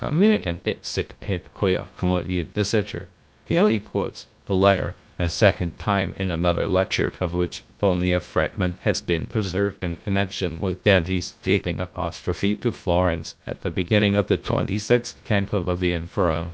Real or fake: fake